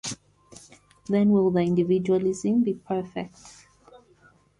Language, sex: English, female